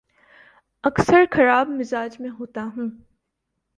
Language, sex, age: Urdu, female, 19-29